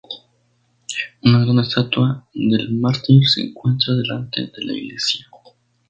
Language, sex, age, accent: Spanish, male, 19-29, México